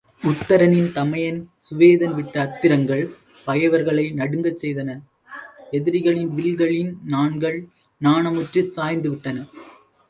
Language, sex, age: Tamil, male, 19-29